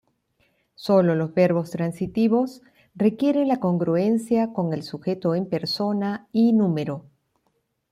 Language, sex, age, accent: Spanish, female, 60-69, Andino-Pacífico: Colombia, Perú, Ecuador, oeste de Bolivia y Venezuela andina